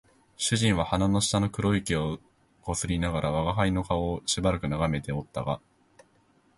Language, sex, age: Japanese, male, 19-29